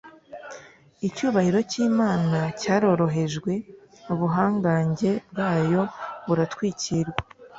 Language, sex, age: Kinyarwanda, female, 19-29